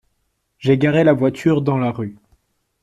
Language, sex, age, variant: French, male, 19-29, Français de métropole